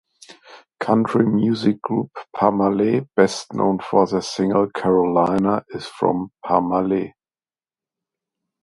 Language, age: English, 30-39